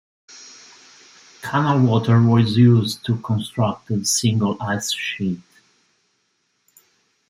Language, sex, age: English, male, 40-49